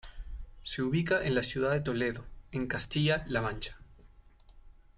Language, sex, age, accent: Spanish, male, 19-29, Andino-Pacífico: Colombia, Perú, Ecuador, oeste de Bolivia y Venezuela andina